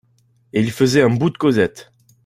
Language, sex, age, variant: French, male, 19-29, Français de métropole